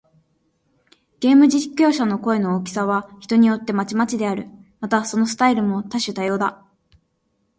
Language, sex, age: Japanese, female, 19-29